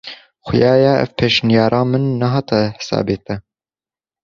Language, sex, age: Kurdish, male, 19-29